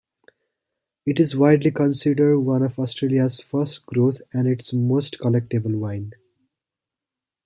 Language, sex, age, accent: English, male, 19-29, United States English